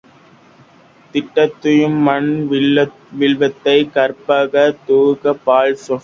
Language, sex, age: Tamil, male, under 19